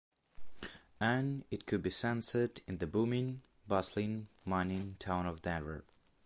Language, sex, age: English, male, under 19